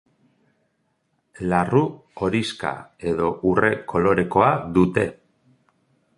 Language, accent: Basque, Mendebalekoa (Araba, Bizkaia, Gipuzkoako mendebaleko herri batzuk)